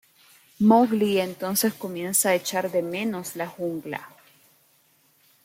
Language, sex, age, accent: Spanish, female, 19-29, América central